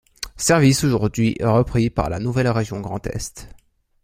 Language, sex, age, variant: French, male, 19-29, Français de métropole